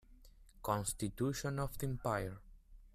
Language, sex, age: English, male, 19-29